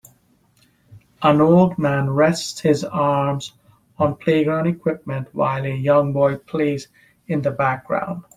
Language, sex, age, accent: English, male, 40-49, Canadian English